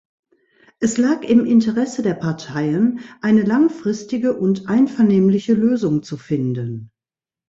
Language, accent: German, Deutschland Deutsch